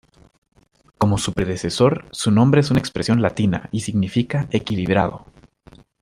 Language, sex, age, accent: Spanish, male, under 19, América central